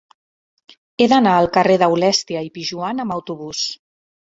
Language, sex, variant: Catalan, female, Central